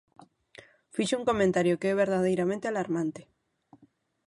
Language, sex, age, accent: Galician, female, 30-39, Oriental (común en zona oriental); Normativo (estándar)